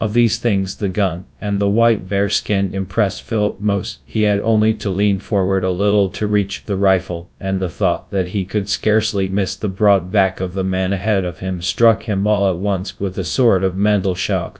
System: TTS, GradTTS